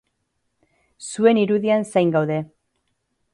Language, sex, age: Basque, female, 30-39